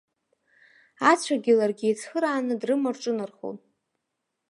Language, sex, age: Abkhazian, female, 19-29